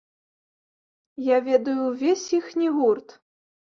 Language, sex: Belarusian, female